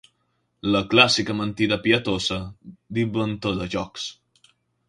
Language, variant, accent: Catalan, Central, central; valencià